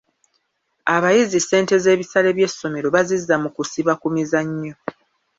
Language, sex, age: Ganda, female, 30-39